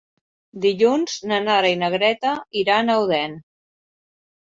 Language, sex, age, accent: Catalan, female, 50-59, Català central